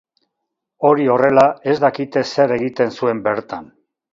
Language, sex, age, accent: Basque, male, 60-69, Mendebalekoa (Araba, Bizkaia, Gipuzkoako mendebaleko herri batzuk)